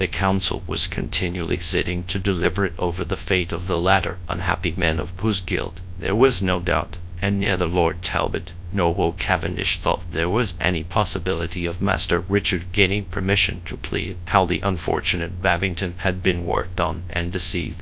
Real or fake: fake